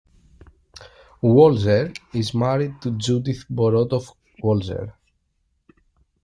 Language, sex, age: English, male, 30-39